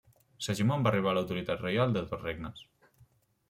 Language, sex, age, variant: Catalan, male, 19-29, Central